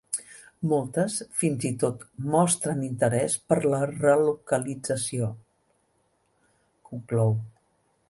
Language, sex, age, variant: Catalan, female, 60-69, Central